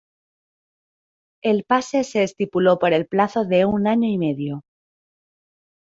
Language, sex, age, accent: Spanish, female, 30-39, España: Centro-Sur peninsular (Madrid, Toledo, Castilla-La Mancha)